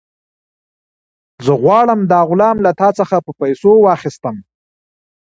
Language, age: Pashto, 40-49